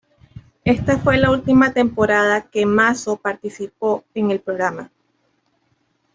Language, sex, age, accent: Spanish, female, 19-29, Caribe: Cuba, Venezuela, Puerto Rico, República Dominicana, Panamá, Colombia caribeña, México caribeño, Costa del golfo de México